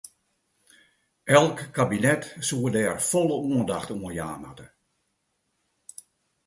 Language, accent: Western Frisian, Klaaifrysk